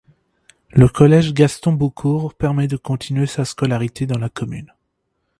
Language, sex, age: French, male, 19-29